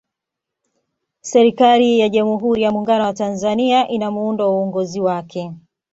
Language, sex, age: Swahili, female, 30-39